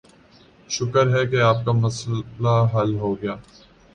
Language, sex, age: Urdu, male, 19-29